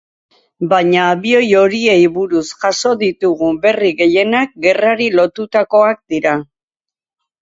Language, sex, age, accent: Basque, female, 70-79, Erdialdekoa edo Nafarra (Gipuzkoa, Nafarroa)